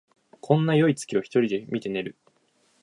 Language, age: Japanese, 19-29